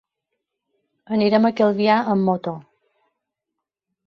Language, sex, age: Catalan, female, 50-59